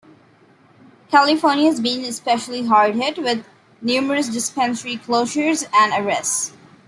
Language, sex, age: English, female, under 19